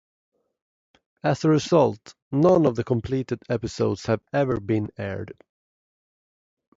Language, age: English, 40-49